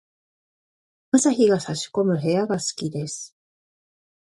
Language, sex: Japanese, female